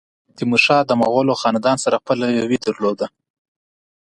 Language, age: Pashto, 19-29